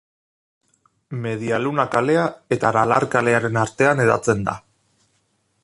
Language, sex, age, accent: Basque, male, 19-29, Erdialdekoa edo Nafarra (Gipuzkoa, Nafarroa)